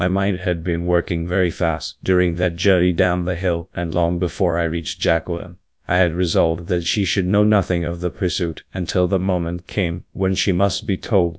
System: TTS, GradTTS